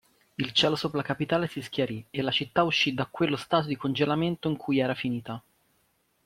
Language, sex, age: Italian, male, 30-39